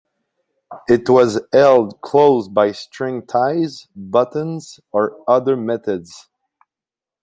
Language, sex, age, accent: English, male, 30-39, Canadian English